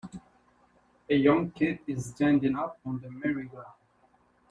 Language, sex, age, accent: English, male, 19-29, United States English